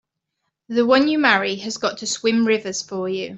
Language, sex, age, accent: English, female, 30-39, England English